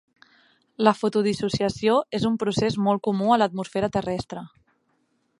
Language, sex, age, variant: Catalan, female, 19-29, Central